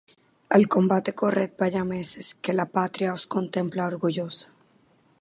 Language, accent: Spanish, Caribe: Cuba, Venezuela, Puerto Rico, República Dominicana, Panamá, Colombia caribeña, México caribeño, Costa del golfo de México